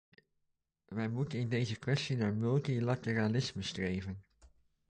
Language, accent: Dutch, Nederlands Nederlands